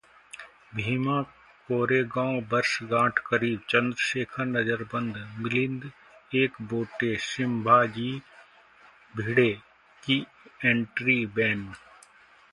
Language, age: Hindi, 40-49